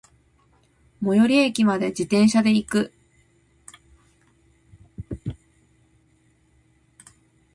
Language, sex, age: Japanese, female, 30-39